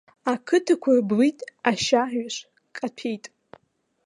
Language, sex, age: Abkhazian, female, under 19